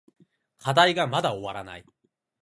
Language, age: Japanese, 19-29